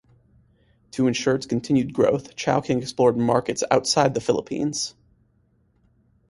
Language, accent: English, United States English